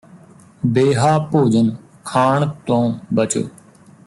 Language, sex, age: Punjabi, male, 30-39